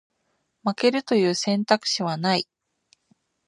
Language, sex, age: Japanese, female, 19-29